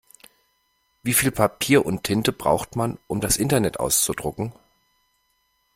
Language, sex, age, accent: German, male, 40-49, Deutschland Deutsch